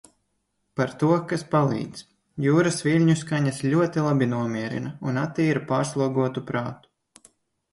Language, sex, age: Latvian, male, 19-29